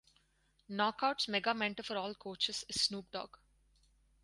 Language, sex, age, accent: English, female, 19-29, India and South Asia (India, Pakistan, Sri Lanka)